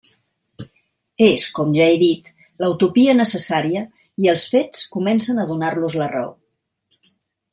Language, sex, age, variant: Catalan, female, 60-69, Central